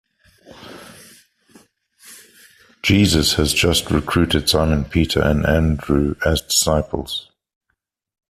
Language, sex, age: English, male, 50-59